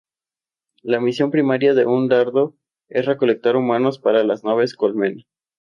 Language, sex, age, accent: Spanish, male, 19-29, México